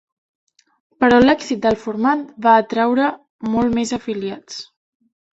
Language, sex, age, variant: Catalan, female, 19-29, Balear